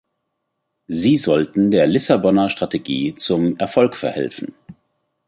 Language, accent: German, Deutschland Deutsch